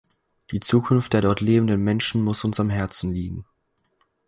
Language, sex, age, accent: German, male, under 19, Deutschland Deutsch